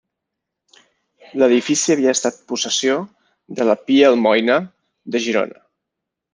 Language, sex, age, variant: Catalan, male, 30-39, Balear